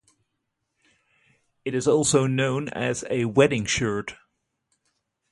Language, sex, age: English, male, 30-39